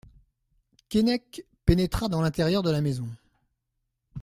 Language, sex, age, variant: French, male, 40-49, Français de métropole